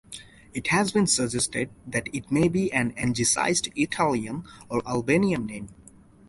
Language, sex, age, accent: English, male, 19-29, United States English